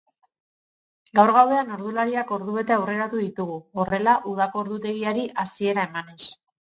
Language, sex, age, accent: Basque, female, 30-39, Mendebalekoa (Araba, Bizkaia, Gipuzkoako mendebaleko herri batzuk)